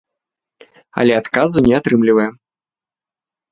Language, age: Belarusian, 40-49